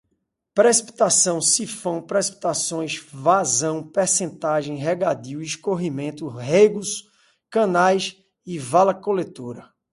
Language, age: Portuguese, 40-49